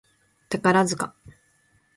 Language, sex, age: Japanese, female, 19-29